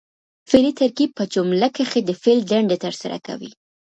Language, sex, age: Pashto, female, under 19